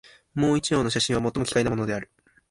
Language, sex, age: Japanese, male, 19-29